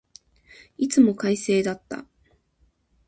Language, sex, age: Japanese, female, 19-29